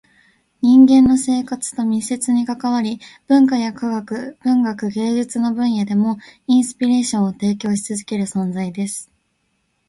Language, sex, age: Japanese, female, under 19